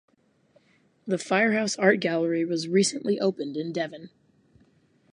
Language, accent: English, United States English